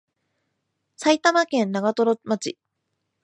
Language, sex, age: Japanese, female, 19-29